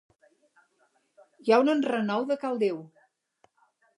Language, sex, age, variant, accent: Catalan, female, 60-69, Central, Català central